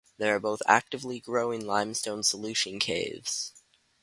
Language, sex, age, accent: English, male, under 19, Canadian English